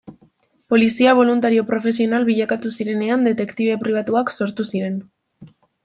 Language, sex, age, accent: Basque, female, 19-29, Mendebalekoa (Araba, Bizkaia, Gipuzkoako mendebaleko herri batzuk)